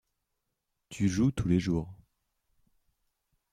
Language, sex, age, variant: French, male, 19-29, Français de métropole